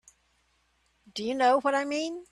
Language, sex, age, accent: English, female, 50-59, United States English